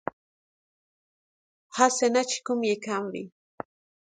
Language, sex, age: Pashto, female, 19-29